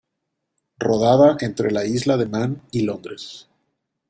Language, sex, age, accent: Spanish, male, 40-49, México